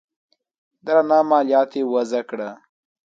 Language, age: Pashto, 19-29